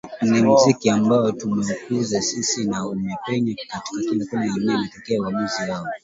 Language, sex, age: Swahili, male, 19-29